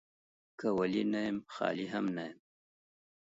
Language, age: Pashto, 40-49